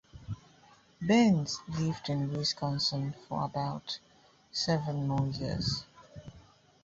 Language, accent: English, England English